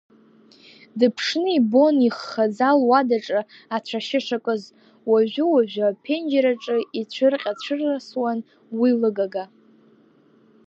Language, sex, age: Abkhazian, female, under 19